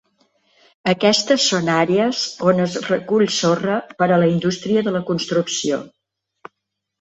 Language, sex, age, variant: Catalan, female, 60-69, Central